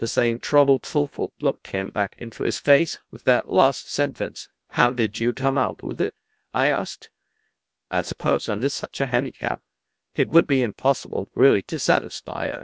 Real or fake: fake